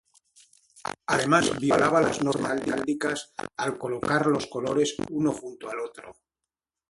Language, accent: Spanish, España: Norte peninsular (Asturias, Castilla y León, Cantabria, País Vasco, Navarra, Aragón, La Rioja, Guadalajara, Cuenca)